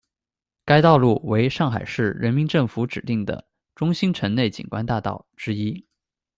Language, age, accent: Chinese, 19-29, 出生地：四川省